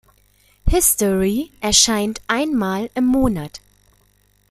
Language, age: German, 30-39